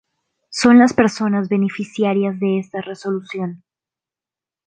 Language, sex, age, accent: Spanish, female, under 19, Andino-Pacífico: Colombia, Perú, Ecuador, oeste de Bolivia y Venezuela andina